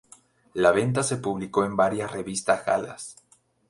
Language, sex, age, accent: Spanish, male, 19-29, México